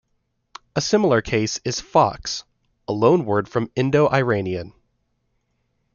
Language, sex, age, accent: English, male, 30-39, United States English